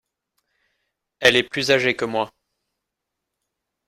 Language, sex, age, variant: French, male, 19-29, Français de métropole